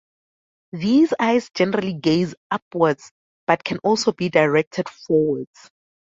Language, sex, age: English, female, 19-29